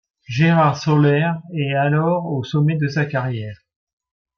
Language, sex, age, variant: French, male, 40-49, Français de métropole